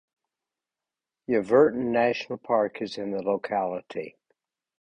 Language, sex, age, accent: English, male, 70-79, United States English